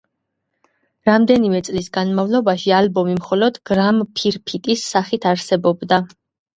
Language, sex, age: Georgian, male, 30-39